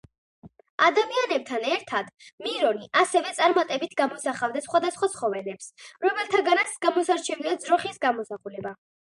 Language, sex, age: Georgian, female, under 19